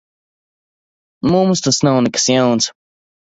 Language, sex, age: Latvian, male, 19-29